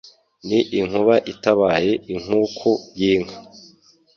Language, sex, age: Kinyarwanda, male, 19-29